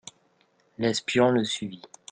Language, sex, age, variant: French, male, 19-29, Français de métropole